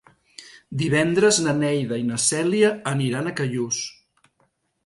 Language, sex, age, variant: Catalan, male, 50-59, Central